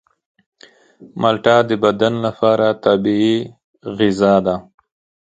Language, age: Pashto, 30-39